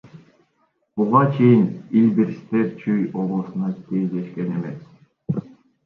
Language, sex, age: Kyrgyz, male, 19-29